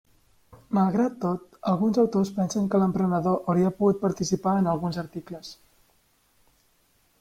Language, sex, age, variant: Catalan, male, 19-29, Central